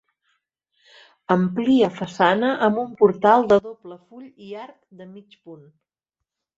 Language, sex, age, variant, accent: Catalan, female, 50-59, Central, central